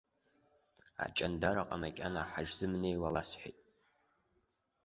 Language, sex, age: Abkhazian, male, under 19